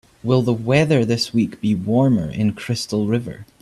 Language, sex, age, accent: English, male, 19-29, Scottish English